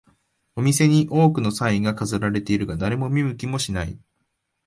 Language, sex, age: Japanese, male, 19-29